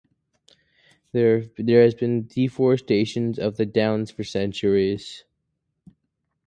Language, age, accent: English, under 19, United States English